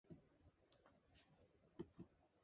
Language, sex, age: English, female, 19-29